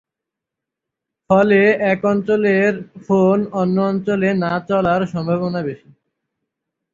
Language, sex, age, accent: Bengali, male, under 19, চলিত